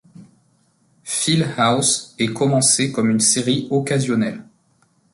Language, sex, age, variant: French, male, 30-39, Français de métropole